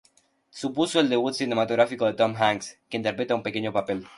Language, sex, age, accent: Spanish, male, under 19, Rioplatense: Argentina, Uruguay, este de Bolivia, Paraguay